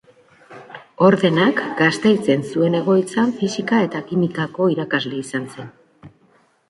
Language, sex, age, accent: Basque, female, 19-29, Mendebalekoa (Araba, Bizkaia, Gipuzkoako mendebaleko herri batzuk)